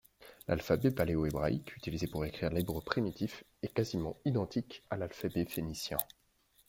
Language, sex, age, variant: French, male, 30-39, Français de métropole